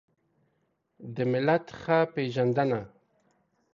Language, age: Pashto, 30-39